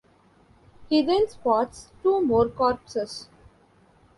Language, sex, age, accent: English, female, 19-29, India and South Asia (India, Pakistan, Sri Lanka)